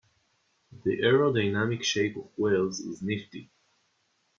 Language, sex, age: English, male, 19-29